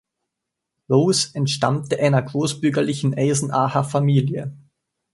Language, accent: German, Österreichisches Deutsch